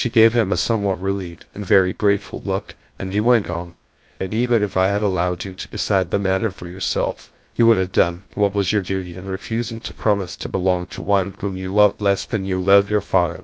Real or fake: fake